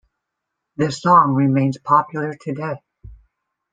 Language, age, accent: English, 30-39, United States English